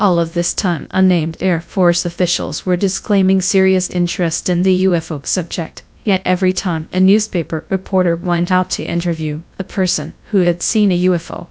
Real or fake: fake